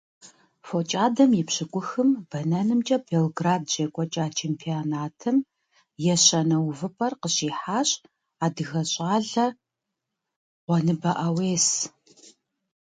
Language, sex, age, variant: Kabardian, female, 50-59, Адыгэбзэ (Къэбэрдей, Кирил, псоми зэдай)